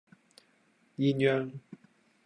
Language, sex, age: Cantonese, male, 19-29